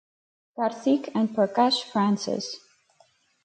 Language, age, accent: English, 19-29, Canadian English